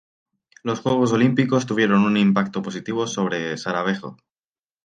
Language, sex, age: Spanish, male, 19-29